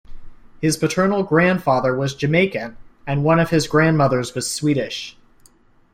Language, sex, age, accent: English, male, 19-29, United States English